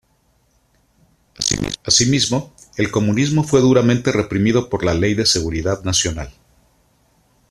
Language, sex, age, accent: Spanish, male, 50-59, México